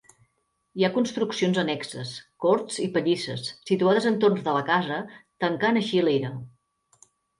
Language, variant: Catalan, Central